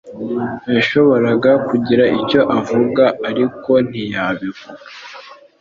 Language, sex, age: Kinyarwanda, male, under 19